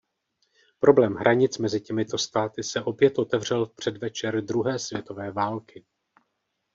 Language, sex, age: Czech, male, 40-49